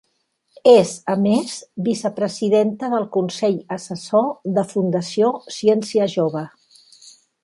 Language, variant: Catalan, Septentrional